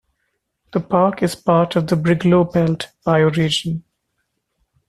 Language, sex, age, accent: English, male, 30-39, India and South Asia (India, Pakistan, Sri Lanka)